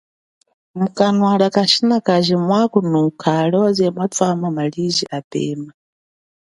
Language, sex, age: Chokwe, female, 40-49